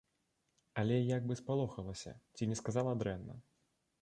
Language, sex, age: Belarusian, male, 19-29